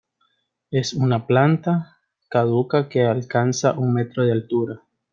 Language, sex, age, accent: Spanish, male, 19-29, América central